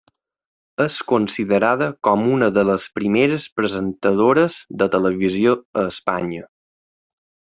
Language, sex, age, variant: Catalan, male, 30-39, Balear